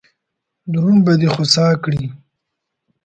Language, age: Pashto, 19-29